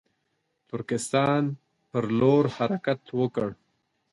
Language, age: Pashto, 40-49